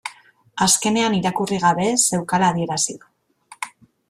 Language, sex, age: Basque, female, 30-39